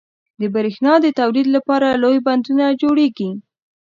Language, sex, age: Pashto, female, under 19